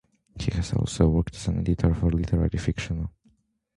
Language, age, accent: English, under 19, United States English